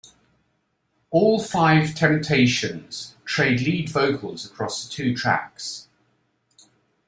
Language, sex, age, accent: English, male, 50-59, England English